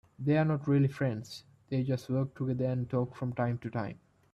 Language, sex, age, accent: English, male, 19-29, India and South Asia (India, Pakistan, Sri Lanka)